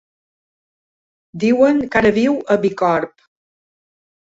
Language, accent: Catalan, mallorquí